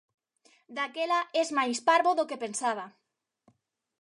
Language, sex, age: Galician, female, 30-39